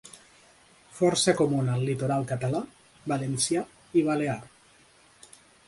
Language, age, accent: Catalan, 30-39, occidental